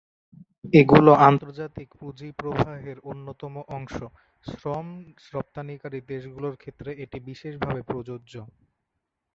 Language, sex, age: Bengali, male, under 19